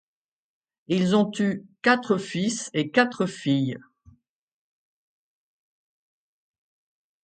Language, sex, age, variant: French, female, 60-69, Français de métropole